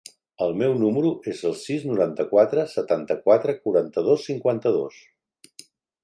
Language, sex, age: Catalan, male, 60-69